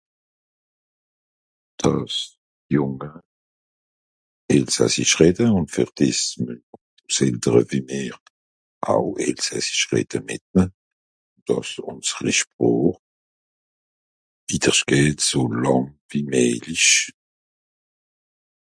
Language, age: Swiss German, 70-79